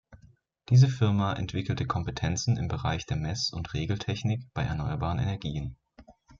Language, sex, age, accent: German, male, 19-29, Deutschland Deutsch